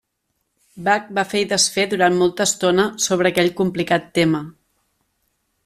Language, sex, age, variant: Catalan, female, 40-49, Central